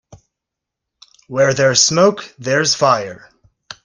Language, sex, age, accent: English, male, 19-29, United States English